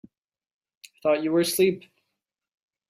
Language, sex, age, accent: English, male, 19-29, United States English